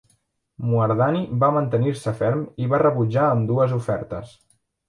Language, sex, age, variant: Catalan, male, 19-29, Central